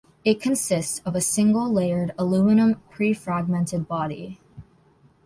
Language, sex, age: English, female, under 19